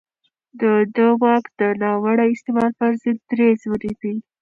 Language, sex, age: Pashto, female, 19-29